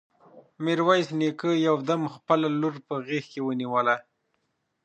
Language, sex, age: Pashto, male, 30-39